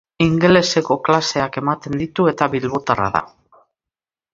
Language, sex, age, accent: Basque, female, 60-69, Mendebalekoa (Araba, Bizkaia, Gipuzkoako mendebaleko herri batzuk)